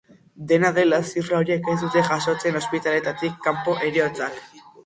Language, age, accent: Basque, 19-29, Erdialdekoa edo Nafarra (Gipuzkoa, Nafarroa)